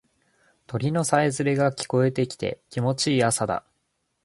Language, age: Japanese, 19-29